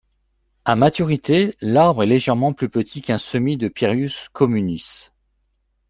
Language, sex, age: French, male, 40-49